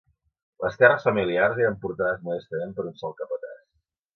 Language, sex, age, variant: Catalan, male, 60-69, Central